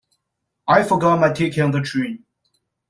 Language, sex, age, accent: English, male, 19-29, United States English